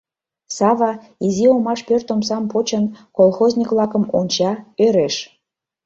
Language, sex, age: Mari, female, 40-49